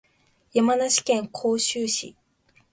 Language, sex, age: Japanese, female, 19-29